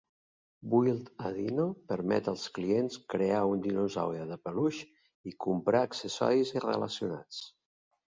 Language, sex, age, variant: Catalan, male, 50-59, Central